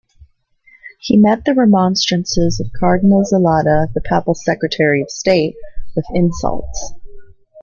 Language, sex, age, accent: English, female, 30-39, United States English